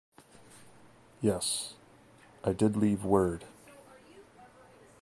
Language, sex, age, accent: English, male, 19-29, United States English